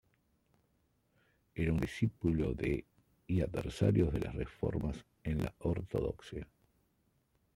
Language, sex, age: Spanish, male, 30-39